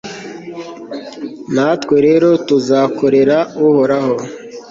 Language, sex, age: Kinyarwanda, male, 19-29